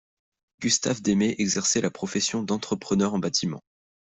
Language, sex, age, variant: French, male, under 19, Français de métropole